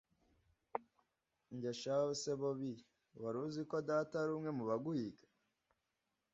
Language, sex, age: Kinyarwanda, male, under 19